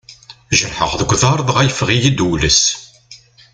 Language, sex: Kabyle, male